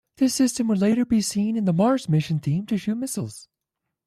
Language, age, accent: English, 19-29, United States English